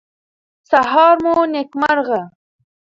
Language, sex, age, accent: Pashto, female, under 19, کندهاری لهجه